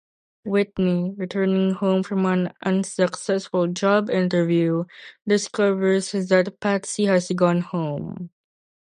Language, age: English, under 19